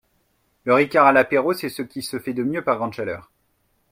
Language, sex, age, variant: French, male, 30-39, Français de métropole